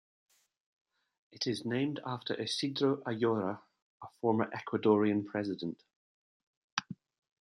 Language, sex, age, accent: English, male, 40-49, Scottish English